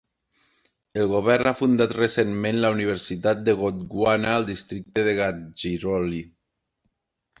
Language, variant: Catalan, Septentrional